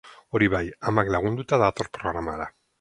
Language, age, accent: Basque, 40-49, Mendebalekoa (Araba, Bizkaia, Gipuzkoako mendebaleko herri batzuk)